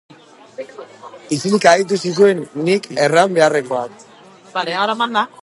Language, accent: Basque, Mendebalekoa (Araba, Bizkaia, Gipuzkoako mendebaleko herri batzuk)